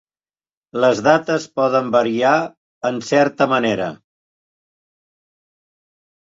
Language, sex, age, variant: Catalan, male, 70-79, Central